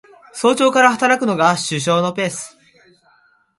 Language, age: Japanese, 19-29